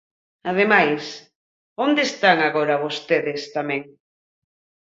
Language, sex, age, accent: Galician, female, 40-49, Normativo (estándar)